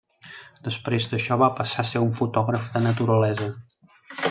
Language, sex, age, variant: Catalan, male, 30-39, Central